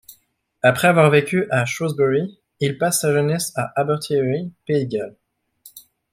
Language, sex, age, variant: French, male, 19-29, Français de métropole